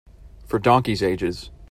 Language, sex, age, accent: English, male, 30-39, United States English